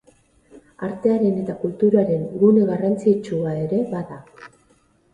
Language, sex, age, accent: Basque, female, 50-59, Erdialdekoa edo Nafarra (Gipuzkoa, Nafarroa)